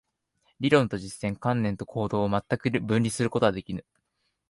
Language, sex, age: Japanese, male, 19-29